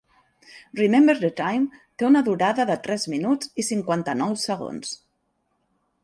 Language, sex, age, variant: Catalan, female, 40-49, Central